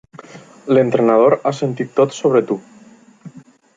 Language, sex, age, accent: Catalan, male, 19-29, valencià